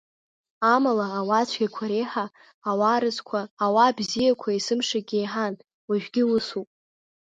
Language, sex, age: Abkhazian, female, under 19